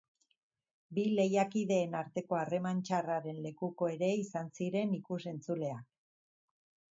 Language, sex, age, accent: Basque, female, 50-59, Mendebalekoa (Araba, Bizkaia, Gipuzkoako mendebaleko herri batzuk)